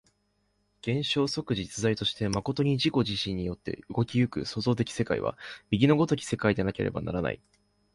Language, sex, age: Japanese, male, 19-29